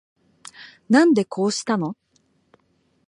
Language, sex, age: Japanese, female, 19-29